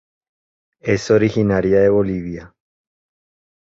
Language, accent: Spanish, Andino-Pacífico: Colombia, Perú, Ecuador, oeste de Bolivia y Venezuela andina